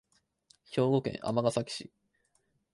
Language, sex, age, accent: Japanese, male, 19-29, 標準語